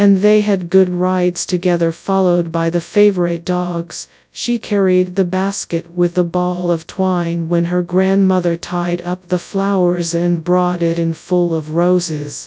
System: TTS, FastPitch